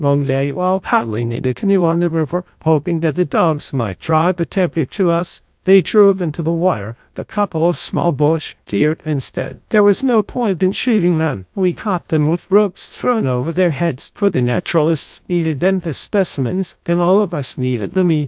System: TTS, GlowTTS